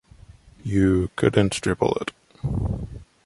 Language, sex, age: English, male, 19-29